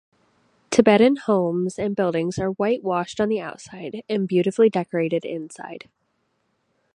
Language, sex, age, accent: English, female, 19-29, United States English